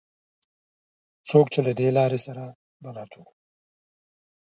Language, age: Pashto, 60-69